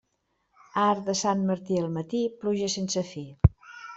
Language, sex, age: Catalan, female, 60-69